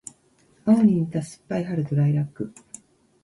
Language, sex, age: Japanese, female, 60-69